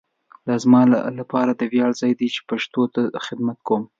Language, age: Pashto, 19-29